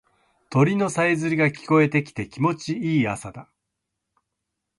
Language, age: Japanese, 50-59